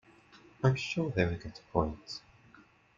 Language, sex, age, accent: English, male, under 19, England English